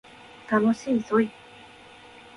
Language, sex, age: Japanese, female, 19-29